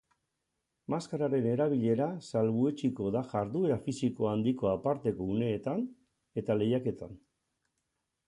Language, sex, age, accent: Basque, male, 60-69, Mendebalekoa (Araba, Bizkaia, Gipuzkoako mendebaleko herri batzuk)